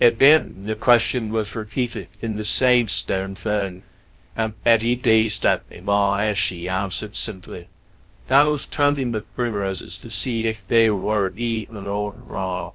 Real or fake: fake